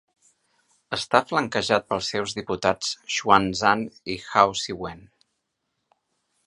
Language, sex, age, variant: Catalan, male, 40-49, Central